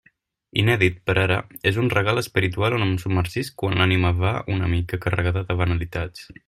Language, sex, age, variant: Catalan, male, 19-29, Central